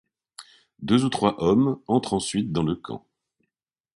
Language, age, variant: French, 50-59, Français de métropole